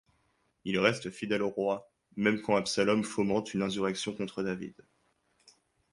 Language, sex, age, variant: French, male, 19-29, Français de métropole